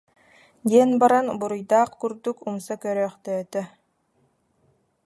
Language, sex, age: Yakut, female, 19-29